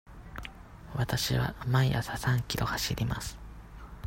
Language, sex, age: Japanese, male, 19-29